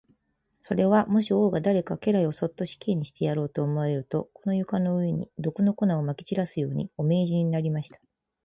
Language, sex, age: Japanese, female, 30-39